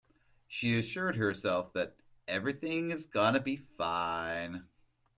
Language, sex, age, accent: English, male, 30-39, United States English